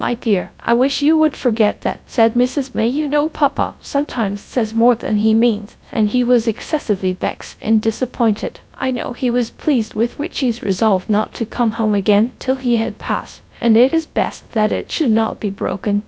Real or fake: fake